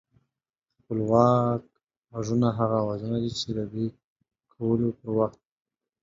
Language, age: Pashto, 19-29